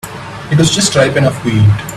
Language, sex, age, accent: English, male, 19-29, India and South Asia (India, Pakistan, Sri Lanka)